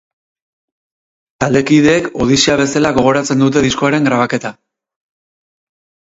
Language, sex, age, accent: Basque, male, 30-39, Erdialdekoa edo Nafarra (Gipuzkoa, Nafarroa)